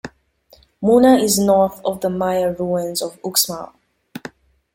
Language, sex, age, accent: English, female, 19-29, England English